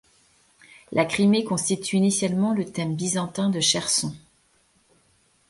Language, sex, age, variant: French, female, 30-39, Français de métropole